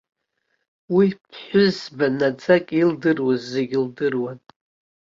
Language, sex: Abkhazian, female